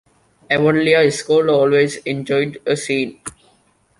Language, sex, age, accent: English, male, under 19, India and South Asia (India, Pakistan, Sri Lanka)